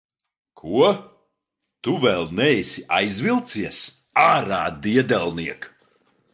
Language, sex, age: Latvian, male, 30-39